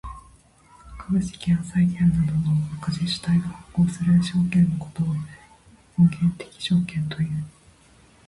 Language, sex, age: Japanese, female, 19-29